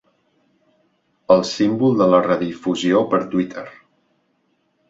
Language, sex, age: Catalan, male, 40-49